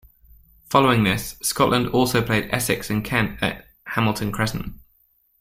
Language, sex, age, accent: English, male, 19-29, England English